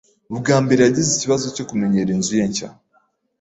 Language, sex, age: Kinyarwanda, female, 19-29